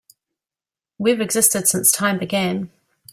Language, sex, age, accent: English, female, 30-39, New Zealand English